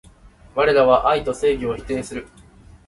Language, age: Japanese, 19-29